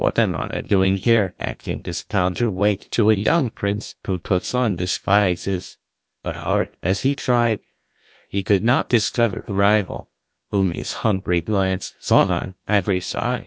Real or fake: fake